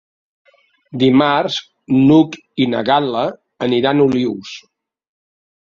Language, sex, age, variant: Catalan, male, 50-59, Central